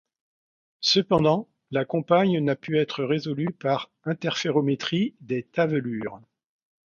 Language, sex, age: French, male, 60-69